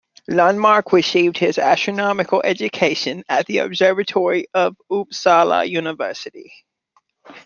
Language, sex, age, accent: English, male, 30-39, United States English